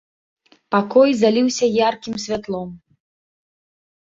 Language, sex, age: Belarusian, female, 30-39